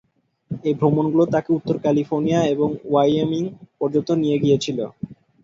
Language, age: Bengali, under 19